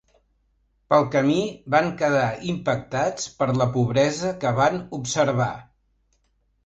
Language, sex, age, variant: Catalan, male, 70-79, Central